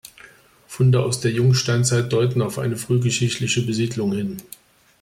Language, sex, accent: German, male, Deutschland Deutsch